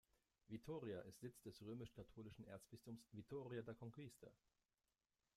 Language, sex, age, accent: German, male, 30-39, Deutschland Deutsch